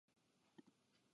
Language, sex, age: Japanese, male, 19-29